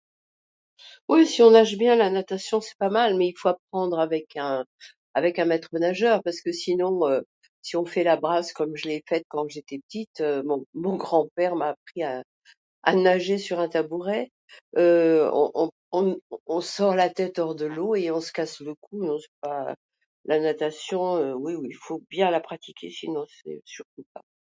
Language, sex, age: French, female, 80-89